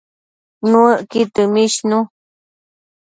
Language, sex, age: Matsés, female, 30-39